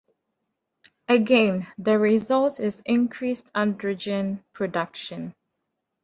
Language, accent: English, Southern African (South Africa, Zimbabwe, Namibia)